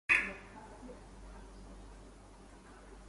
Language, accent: English, United States English